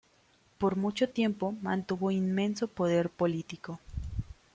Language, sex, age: Spanish, female, 19-29